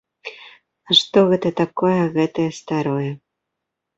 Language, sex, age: Belarusian, female, 30-39